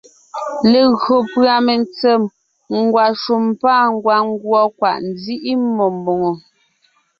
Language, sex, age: Ngiemboon, female, 30-39